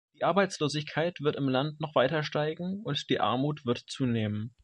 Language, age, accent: German, under 19, Deutschland Deutsch